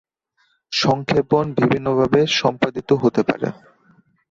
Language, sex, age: Bengali, male, 19-29